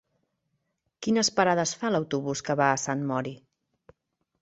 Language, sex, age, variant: Catalan, female, 40-49, Central